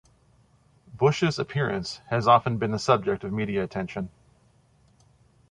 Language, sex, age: English, male, 40-49